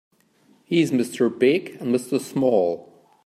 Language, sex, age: English, male, 40-49